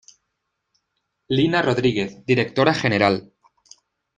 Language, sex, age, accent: Spanish, male, 19-29, España: Centro-Sur peninsular (Madrid, Toledo, Castilla-La Mancha)